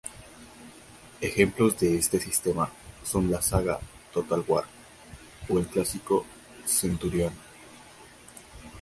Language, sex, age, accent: Spanish, male, 19-29, Andino-Pacífico: Colombia, Perú, Ecuador, oeste de Bolivia y Venezuela andina